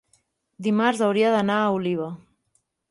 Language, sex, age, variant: Catalan, female, 19-29, Central